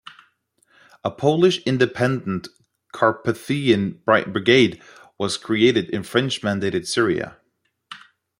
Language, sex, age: English, male, 30-39